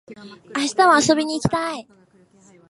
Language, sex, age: Japanese, female, under 19